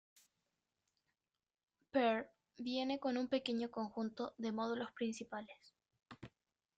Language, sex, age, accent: Spanish, female, under 19, Chileno: Chile, Cuyo